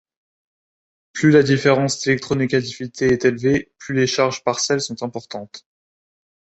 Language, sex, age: French, male, under 19